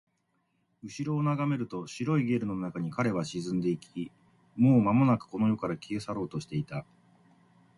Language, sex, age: Japanese, male, 50-59